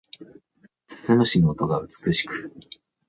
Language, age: Japanese, 19-29